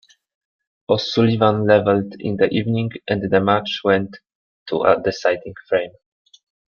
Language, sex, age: English, male, 19-29